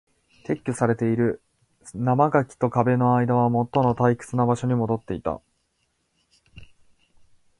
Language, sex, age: Japanese, male, 19-29